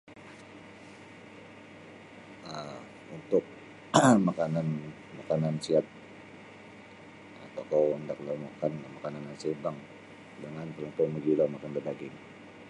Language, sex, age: Sabah Bisaya, male, 40-49